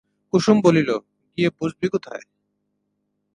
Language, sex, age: Bengali, male, 19-29